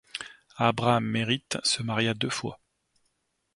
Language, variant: French, Français de métropole